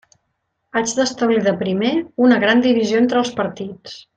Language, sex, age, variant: Catalan, female, 50-59, Central